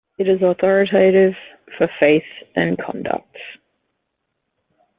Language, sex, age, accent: English, female, 40-49, Australian English